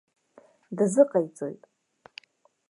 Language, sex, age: Abkhazian, female, 30-39